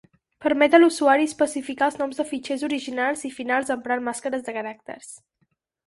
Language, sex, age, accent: Catalan, female, under 19, Girona